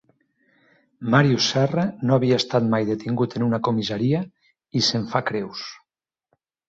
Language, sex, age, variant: Catalan, male, 50-59, Nord-Occidental